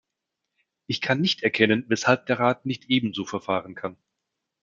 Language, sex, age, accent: German, male, 30-39, Deutschland Deutsch